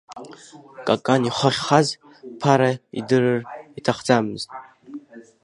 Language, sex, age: Abkhazian, female, 30-39